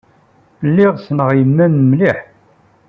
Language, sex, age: Kabyle, male, 40-49